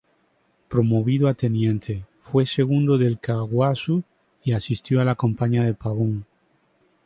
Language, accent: Spanish, Caribe: Cuba, Venezuela, Puerto Rico, República Dominicana, Panamá, Colombia caribeña, México caribeño, Costa del golfo de México